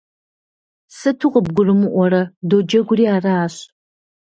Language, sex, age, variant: Kabardian, female, 40-49, Адыгэбзэ (Къэбэрдей, Кирил, Урысей)